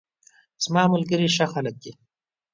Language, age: Pashto, 30-39